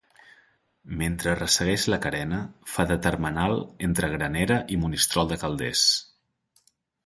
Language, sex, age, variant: Catalan, male, 19-29, Central